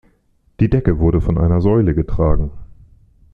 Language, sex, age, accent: German, male, 40-49, Deutschland Deutsch